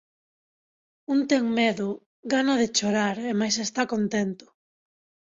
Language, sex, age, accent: Galician, female, 30-39, Oriental (común en zona oriental)